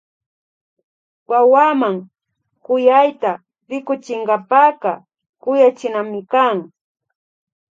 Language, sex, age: Imbabura Highland Quichua, female, 30-39